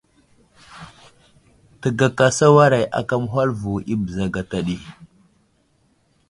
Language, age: Wuzlam, 19-29